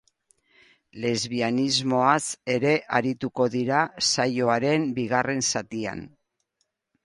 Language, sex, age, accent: Basque, female, 60-69, Erdialdekoa edo Nafarra (Gipuzkoa, Nafarroa)